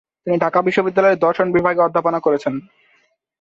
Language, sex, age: Bengali, male, 19-29